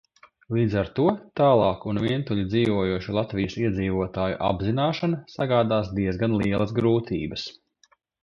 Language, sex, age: Latvian, male, 30-39